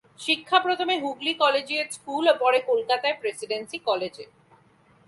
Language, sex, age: Bengali, female, 19-29